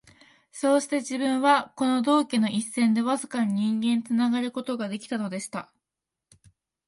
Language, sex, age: Japanese, female, 19-29